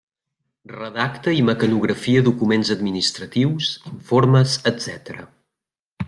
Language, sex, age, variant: Catalan, male, 40-49, Central